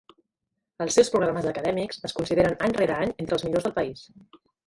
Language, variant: Catalan, Central